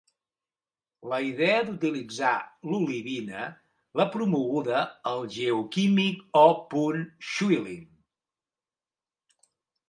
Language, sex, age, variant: Catalan, male, 60-69, Central